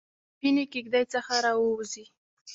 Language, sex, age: Pashto, female, 19-29